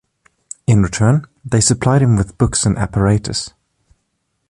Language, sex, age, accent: English, male, 19-29, England English